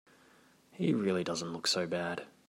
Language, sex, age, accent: English, male, 19-29, Australian English